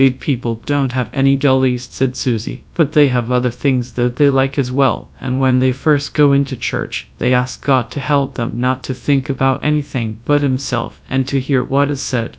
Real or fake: fake